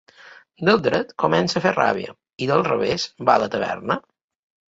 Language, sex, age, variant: Catalan, male, 50-59, Balear